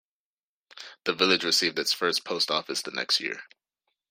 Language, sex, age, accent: English, male, 19-29, United States English